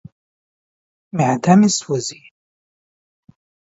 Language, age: Pashto, 19-29